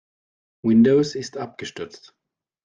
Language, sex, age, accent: German, male, 40-49, Deutschland Deutsch